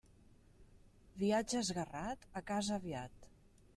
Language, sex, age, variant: Catalan, female, 50-59, Central